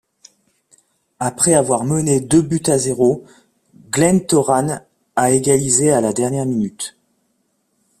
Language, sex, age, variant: French, male, 40-49, Français de métropole